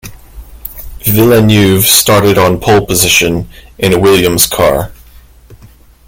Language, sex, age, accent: English, male, 19-29, United States English